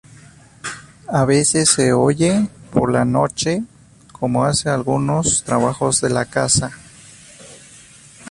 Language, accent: Spanish, México